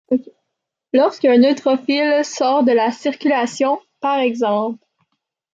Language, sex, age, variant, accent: French, male, 19-29, Français d'Amérique du Nord, Français du Canada